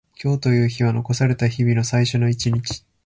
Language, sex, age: Japanese, male, 19-29